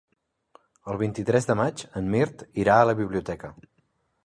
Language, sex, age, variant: Catalan, male, 30-39, Central